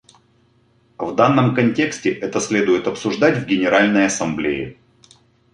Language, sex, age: Russian, male, 40-49